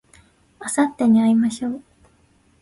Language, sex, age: Japanese, female, 19-29